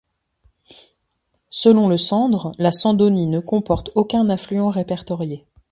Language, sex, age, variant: French, female, 40-49, Français de métropole